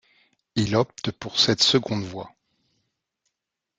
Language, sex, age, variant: French, male, 40-49, Français de métropole